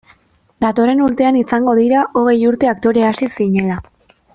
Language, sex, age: Basque, female, 19-29